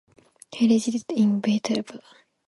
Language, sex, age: English, female, 19-29